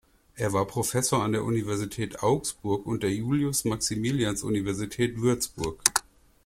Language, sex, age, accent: German, male, 30-39, Deutschland Deutsch